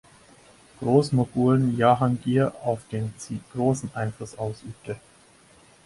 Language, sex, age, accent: German, male, 19-29, Deutschland Deutsch